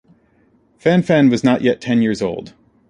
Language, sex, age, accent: English, male, 30-39, United States English